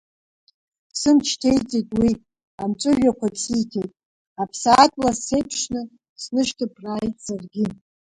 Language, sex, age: Abkhazian, female, 50-59